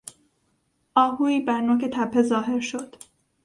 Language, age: Persian, 30-39